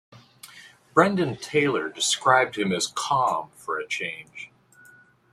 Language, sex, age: English, male, 50-59